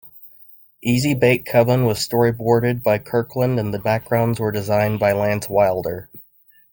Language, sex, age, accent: English, male, 30-39, United States English